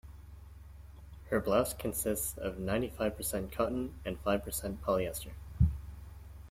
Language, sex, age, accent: English, male, 19-29, United States English